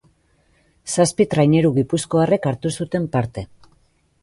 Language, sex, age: Basque, female, 40-49